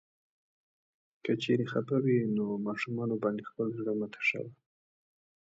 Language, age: Pashto, 19-29